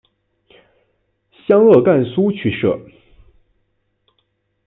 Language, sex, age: Chinese, male, 19-29